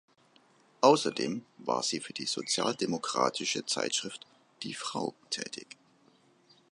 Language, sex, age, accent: German, male, 50-59, Deutschland Deutsch